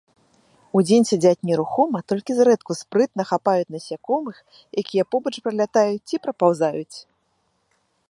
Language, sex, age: Belarusian, female, 30-39